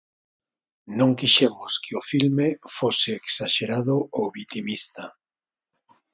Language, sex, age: Galician, male, 50-59